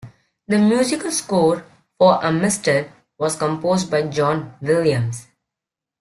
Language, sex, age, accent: English, male, under 19, England English